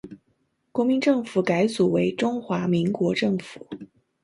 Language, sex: Chinese, female